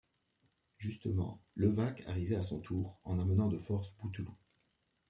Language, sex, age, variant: French, male, 30-39, Français de métropole